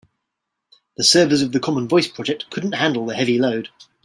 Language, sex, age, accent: English, male, 40-49, England English